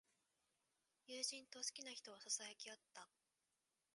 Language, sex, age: Japanese, female, 19-29